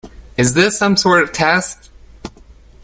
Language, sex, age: English, male, 19-29